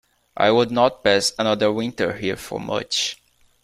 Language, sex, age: English, male, 19-29